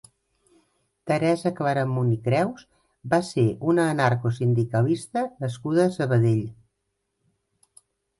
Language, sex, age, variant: Catalan, female, 50-59, Central